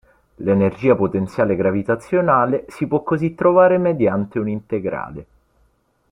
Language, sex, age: Italian, male, 19-29